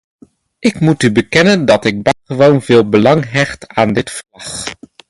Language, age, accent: Dutch, 19-29, Nederlands Nederlands